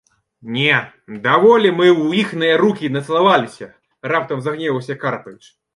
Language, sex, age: Belarusian, male, 19-29